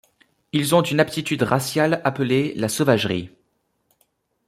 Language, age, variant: French, 19-29, Français de métropole